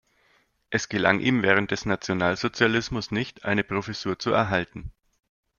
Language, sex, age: German, male, 30-39